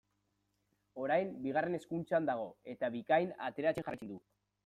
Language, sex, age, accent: Basque, male, 19-29, Mendebalekoa (Araba, Bizkaia, Gipuzkoako mendebaleko herri batzuk)